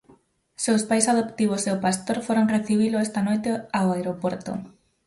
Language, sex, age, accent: Galician, female, 19-29, Normativo (estándar)